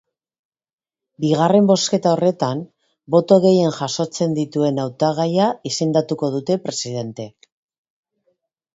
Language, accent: Basque, Mendebalekoa (Araba, Bizkaia, Gipuzkoako mendebaleko herri batzuk)